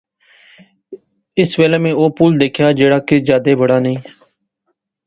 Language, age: Pahari-Potwari, 19-29